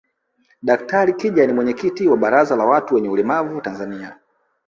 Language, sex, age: Swahili, male, 19-29